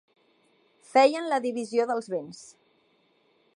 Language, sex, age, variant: Catalan, female, 30-39, Central